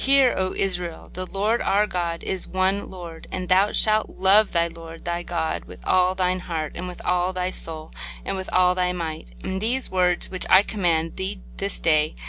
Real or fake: real